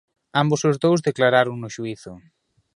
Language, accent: Galician, Oriental (común en zona oriental)